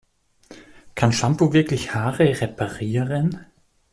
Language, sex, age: German, male, 30-39